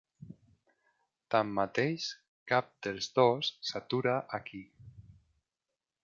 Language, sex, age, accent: Catalan, male, 19-29, valencià